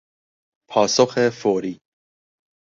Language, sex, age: Persian, male, 19-29